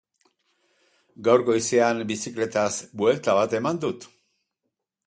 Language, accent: Basque, Erdialdekoa edo Nafarra (Gipuzkoa, Nafarroa)